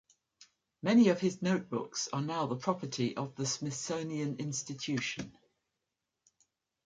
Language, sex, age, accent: English, female, 60-69, England English